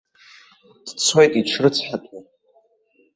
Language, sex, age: Abkhazian, male, under 19